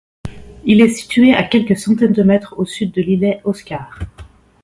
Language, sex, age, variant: French, female, 40-49, Français de métropole